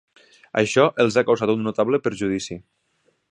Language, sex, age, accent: Catalan, male, 19-29, Ebrenc